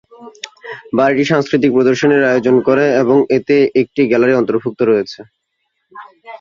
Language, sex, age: Bengali, male, 19-29